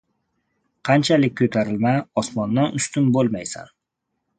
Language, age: Uzbek, 30-39